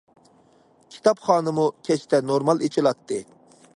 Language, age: Uyghur, 30-39